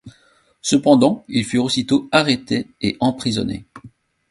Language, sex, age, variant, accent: French, male, 40-49, Français d'Europe, Français de Belgique